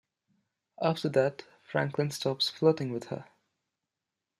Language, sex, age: English, male, under 19